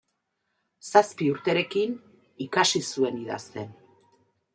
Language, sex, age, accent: Basque, female, 50-59, Mendebalekoa (Araba, Bizkaia, Gipuzkoako mendebaleko herri batzuk)